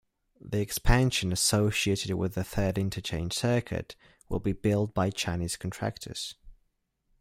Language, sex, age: English, male, 19-29